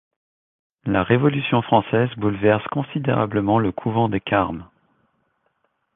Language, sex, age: French, male, 30-39